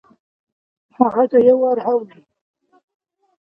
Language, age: Pashto, 19-29